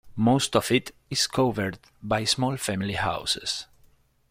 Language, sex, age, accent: English, male, 30-39, United States English